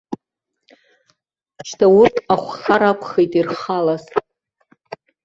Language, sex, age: Abkhazian, female, 60-69